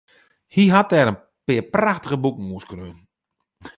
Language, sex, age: Western Frisian, male, 30-39